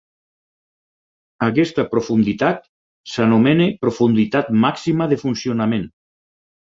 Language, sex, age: Catalan, male, 50-59